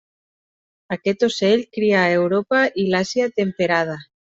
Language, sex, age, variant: Catalan, female, 30-39, Nord-Occidental